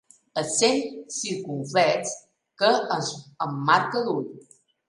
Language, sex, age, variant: Catalan, female, 40-49, Balear